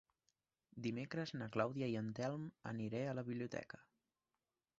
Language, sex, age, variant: Catalan, male, 19-29, Nord-Occidental